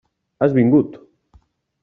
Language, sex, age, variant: Catalan, male, 19-29, Central